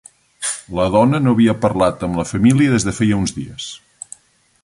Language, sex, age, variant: Catalan, male, 40-49, Central